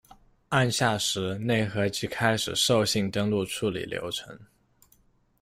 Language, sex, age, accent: Chinese, male, under 19, 出生地：浙江省